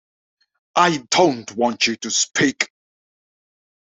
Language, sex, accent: English, male, England English